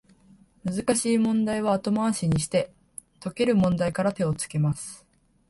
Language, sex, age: Japanese, female, under 19